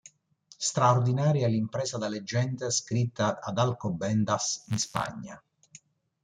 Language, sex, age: Italian, male, 60-69